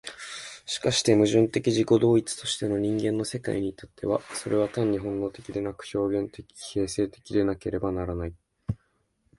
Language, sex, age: Japanese, male, 19-29